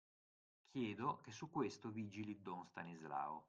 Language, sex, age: Italian, male, 50-59